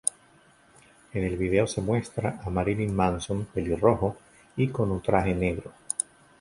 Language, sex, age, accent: Spanish, male, 40-49, Caribe: Cuba, Venezuela, Puerto Rico, República Dominicana, Panamá, Colombia caribeña, México caribeño, Costa del golfo de México